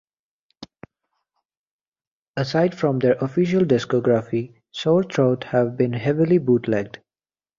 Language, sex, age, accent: English, male, 19-29, England English